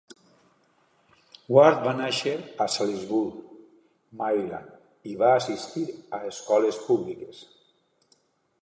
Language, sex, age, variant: Catalan, male, 50-59, Alacantí